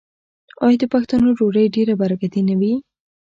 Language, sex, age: Pashto, female, under 19